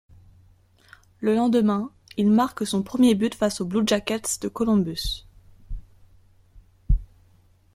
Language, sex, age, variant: French, female, 19-29, Français de métropole